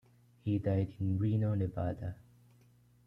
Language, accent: English, Filipino